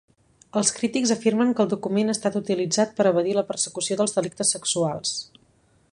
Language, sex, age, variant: Catalan, female, 19-29, Central